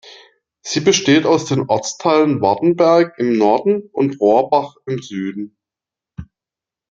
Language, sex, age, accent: German, male, 30-39, Deutschland Deutsch